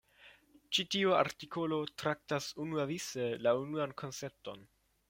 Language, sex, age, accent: Esperanto, male, 19-29, Internacia